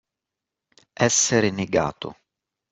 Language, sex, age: Italian, male, 30-39